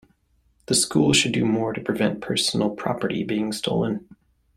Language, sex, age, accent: English, male, 19-29, United States English